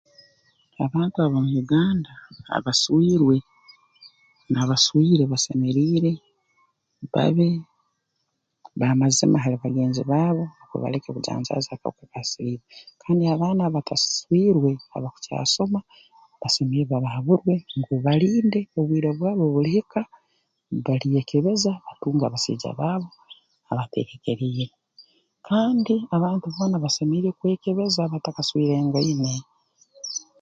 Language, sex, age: Tooro, female, 40-49